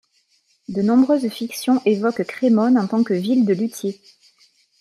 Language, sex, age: French, female, 40-49